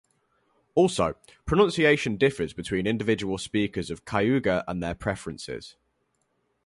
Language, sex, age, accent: English, male, 90+, England English